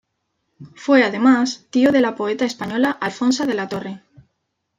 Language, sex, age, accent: Spanish, female, 19-29, España: Centro-Sur peninsular (Madrid, Toledo, Castilla-La Mancha)